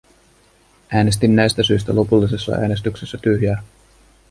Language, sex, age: Finnish, male, 30-39